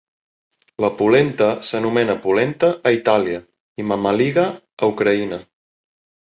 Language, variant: Catalan, Central